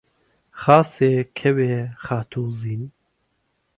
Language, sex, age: Central Kurdish, male, 30-39